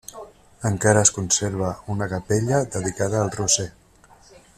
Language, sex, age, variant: Catalan, male, 50-59, Central